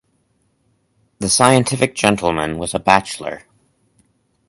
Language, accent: English, United States English